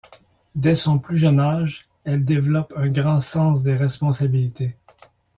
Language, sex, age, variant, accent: French, male, 40-49, Français d'Amérique du Nord, Français du Canada